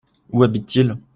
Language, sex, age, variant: French, male, 19-29, Français de métropole